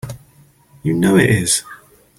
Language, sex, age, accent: English, male, 40-49, England English